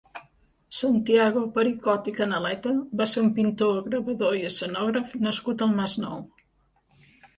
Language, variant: Catalan, Central